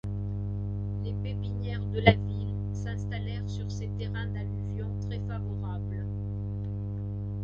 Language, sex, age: French, female, 60-69